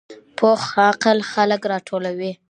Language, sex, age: Pashto, female, 30-39